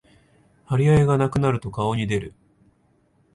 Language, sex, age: Japanese, male, 19-29